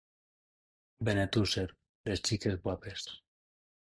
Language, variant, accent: Catalan, Nord-Occidental, nord-occidental